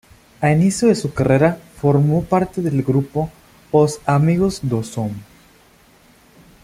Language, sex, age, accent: Spanish, male, under 19, México